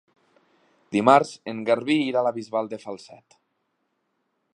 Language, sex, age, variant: Catalan, male, 19-29, Nord-Occidental